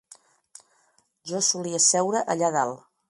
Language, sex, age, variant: Catalan, female, 50-59, Nord-Occidental